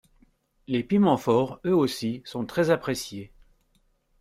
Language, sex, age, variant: French, male, 60-69, Français de métropole